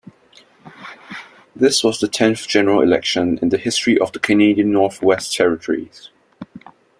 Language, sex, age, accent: English, male, 19-29, Singaporean English